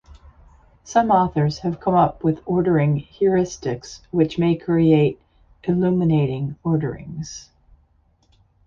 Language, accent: English, United States English